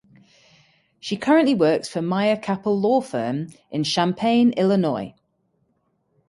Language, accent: English, England English